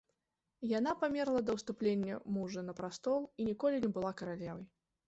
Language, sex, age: Belarusian, female, 19-29